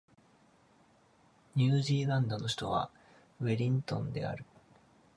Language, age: Japanese, 30-39